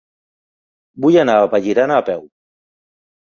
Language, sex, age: Catalan, male, 50-59